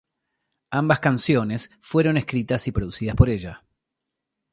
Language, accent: Spanish, Rioplatense: Argentina, Uruguay, este de Bolivia, Paraguay